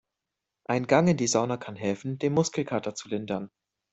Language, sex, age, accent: German, male, 19-29, Deutschland Deutsch